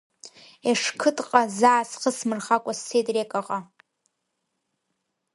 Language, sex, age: Abkhazian, female, 19-29